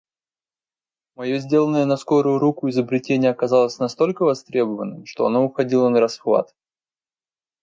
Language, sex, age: Russian, male, 19-29